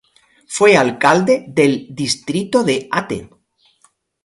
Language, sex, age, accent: Spanish, male, 50-59, España: Sur peninsular (Andalucia, Extremadura, Murcia)